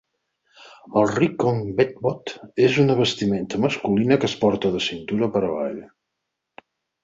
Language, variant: Catalan, Central